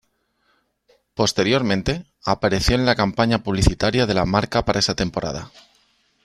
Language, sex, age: Spanish, male, 40-49